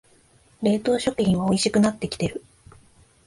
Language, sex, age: Japanese, female, 19-29